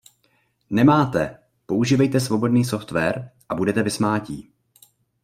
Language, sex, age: Czech, male, 19-29